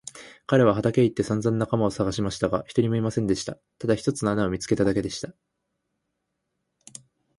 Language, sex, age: Japanese, male, 19-29